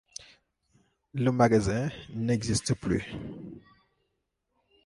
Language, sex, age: French, male, 19-29